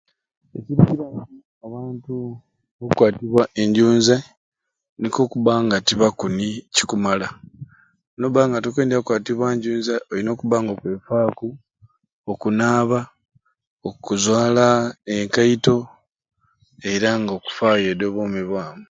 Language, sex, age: Ruuli, male, 30-39